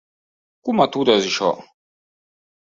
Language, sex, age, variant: Catalan, male, 19-29, Septentrional